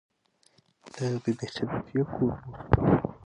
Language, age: Pashto, 19-29